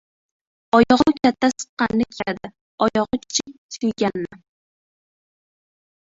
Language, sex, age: Uzbek, female, 19-29